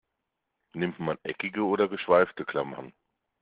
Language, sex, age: German, male, 40-49